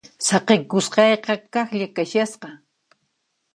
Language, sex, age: Puno Quechua, female, 19-29